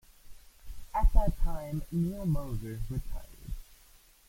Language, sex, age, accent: English, male, under 19, United States English